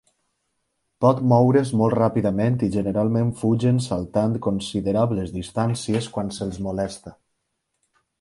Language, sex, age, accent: Catalan, male, 19-29, valencià